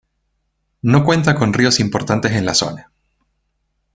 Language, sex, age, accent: Spanish, male, 30-39, Chileno: Chile, Cuyo